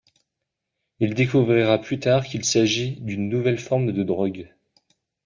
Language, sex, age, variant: French, male, 30-39, Français de métropole